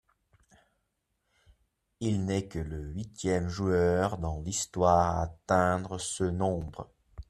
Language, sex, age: French, male, 30-39